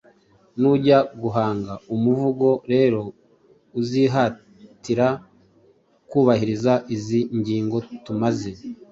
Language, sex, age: Kinyarwanda, male, 30-39